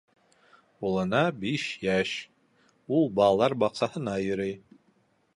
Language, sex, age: Bashkir, male, 40-49